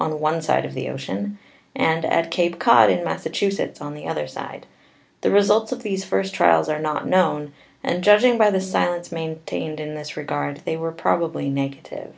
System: none